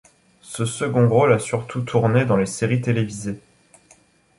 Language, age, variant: French, 19-29, Français de métropole